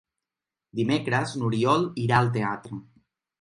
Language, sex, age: Catalan, male, 19-29